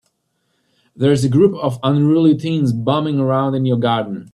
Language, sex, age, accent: English, male, 19-29, United States English